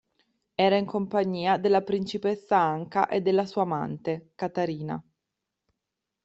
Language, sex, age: Italian, female, 30-39